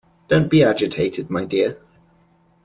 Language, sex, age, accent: English, male, 19-29, England English